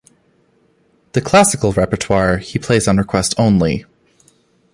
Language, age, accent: English, 19-29, United States English